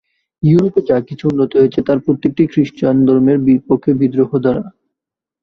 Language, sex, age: Bengali, male, 19-29